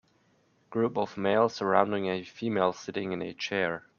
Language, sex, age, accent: English, male, 19-29, United States English